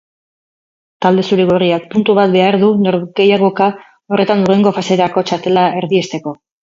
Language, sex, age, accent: Basque, female, 50-59, Erdialdekoa edo Nafarra (Gipuzkoa, Nafarroa)